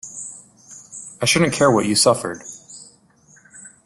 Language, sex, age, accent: English, male, 19-29, United States English